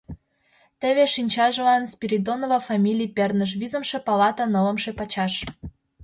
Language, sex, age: Mari, female, 19-29